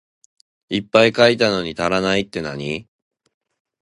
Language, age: Japanese, 19-29